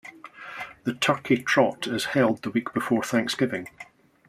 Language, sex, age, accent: English, male, 40-49, Scottish English